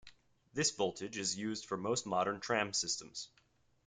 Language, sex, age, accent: English, male, 19-29, United States English